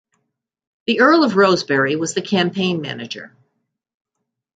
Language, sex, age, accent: English, female, 70-79, United States English